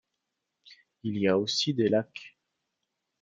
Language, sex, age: French, male, 30-39